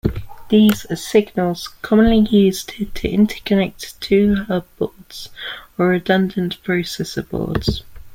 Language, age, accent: English, under 19, England English